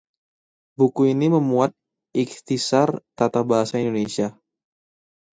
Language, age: Indonesian, 19-29